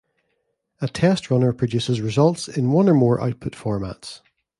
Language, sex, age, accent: English, male, 40-49, Northern Irish